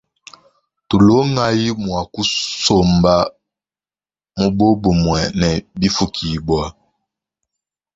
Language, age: Luba-Lulua, 19-29